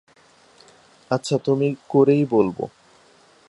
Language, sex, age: Bengali, male, 19-29